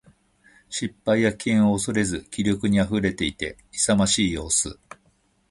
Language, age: Japanese, 50-59